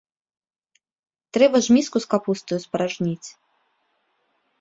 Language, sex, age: Belarusian, female, 40-49